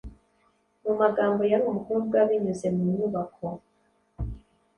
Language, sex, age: Kinyarwanda, female, 30-39